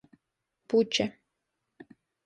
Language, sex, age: Latgalian, female, 30-39